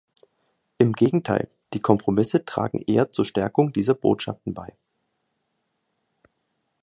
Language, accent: German, Deutschland Deutsch